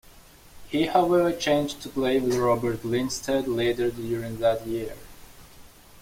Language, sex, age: English, male, 19-29